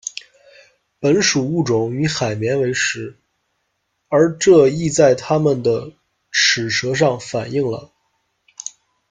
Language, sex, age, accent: Chinese, male, 19-29, 出生地：山东省